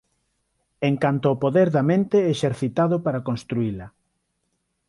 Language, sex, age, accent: Galician, male, 50-59, Neofalante